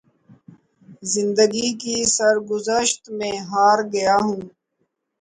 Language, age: Urdu, 40-49